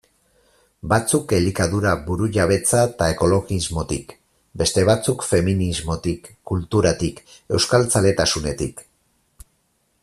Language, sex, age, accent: Basque, male, 40-49, Mendebalekoa (Araba, Bizkaia, Gipuzkoako mendebaleko herri batzuk)